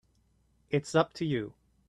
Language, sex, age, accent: English, male, 30-39, Canadian English